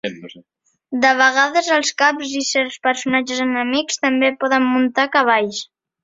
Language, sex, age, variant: Catalan, male, under 19, Central